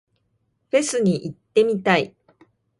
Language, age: Japanese, 40-49